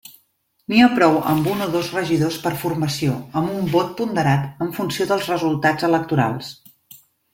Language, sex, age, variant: Catalan, female, 40-49, Central